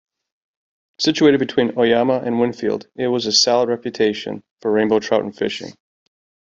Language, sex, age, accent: English, male, 40-49, United States English